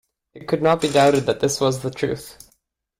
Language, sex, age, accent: English, male, 19-29, Canadian English